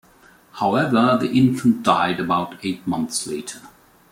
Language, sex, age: English, male, 40-49